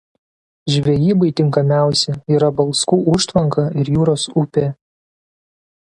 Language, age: Lithuanian, 19-29